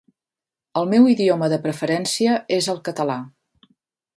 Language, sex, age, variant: Catalan, female, 50-59, Central